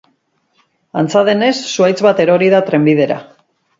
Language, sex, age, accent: Basque, female, 50-59, Mendebalekoa (Araba, Bizkaia, Gipuzkoako mendebaleko herri batzuk)